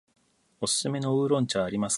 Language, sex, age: Japanese, male, 40-49